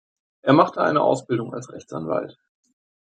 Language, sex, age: German, male, 19-29